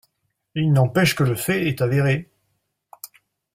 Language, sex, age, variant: French, male, 50-59, Français de métropole